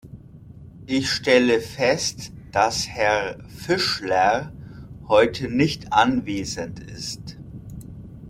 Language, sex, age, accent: German, male, 30-39, Deutschland Deutsch